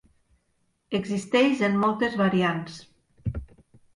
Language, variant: Catalan, Nord-Occidental